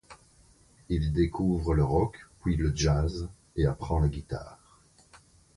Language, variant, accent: French, Français d'Europe, Français de Belgique